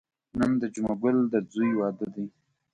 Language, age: Pashto, 19-29